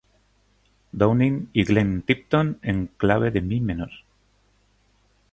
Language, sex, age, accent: Spanish, male, 30-39, España: Centro-Sur peninsular (Madrid, Toledo, Castilla-La Mancha)